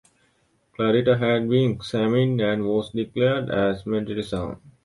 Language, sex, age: English, male, 19-29